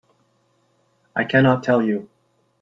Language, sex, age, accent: English, male, 40-49, United States English